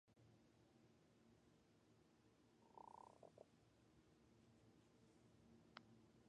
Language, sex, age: English, female, 19-29